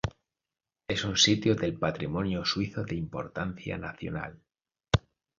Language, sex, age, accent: Spanish, male, 30-39, España: Centro-Sur peninsular (Madrid, Toledo, Castilla-La Mancha)